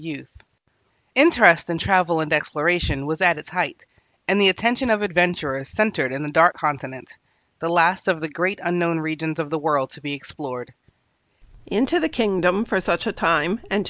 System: none